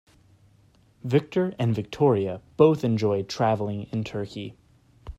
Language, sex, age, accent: English, male, 19-29, United States English